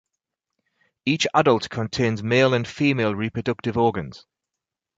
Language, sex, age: English, male, 50-59